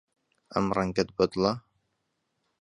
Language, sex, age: Central Kurdish, male, 30-39